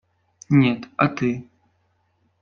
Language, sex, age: Russian, male, 19-29